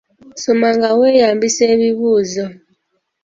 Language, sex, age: Ganda, female, 19-29